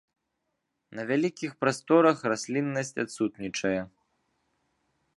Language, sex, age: Belarusian, male, 19-29